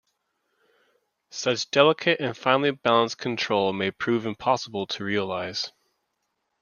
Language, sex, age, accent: English, male, 30-39, United States English